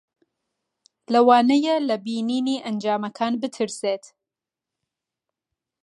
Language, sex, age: Central Kurdish, female, 30-39